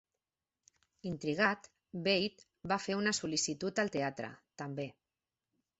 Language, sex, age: Catalan, female, 40-49